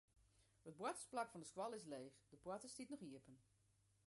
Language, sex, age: Western Frisian, female, 40-49